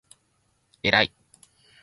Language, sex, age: Japanese, male, 19-29